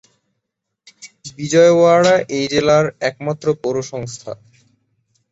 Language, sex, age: Bengali, male, 19-29